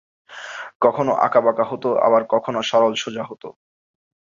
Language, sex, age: Bengali, male, 19-29